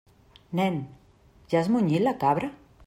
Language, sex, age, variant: Catalan, female, 40-49, Central